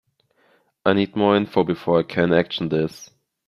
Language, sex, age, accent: English, male, 19-29, United States English